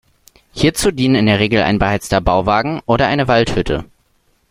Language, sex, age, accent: German, male, under 19, Deutschland Deutsch